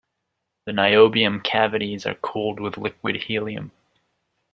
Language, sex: English, male